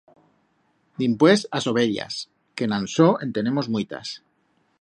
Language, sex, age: Aragonese, male, 40-49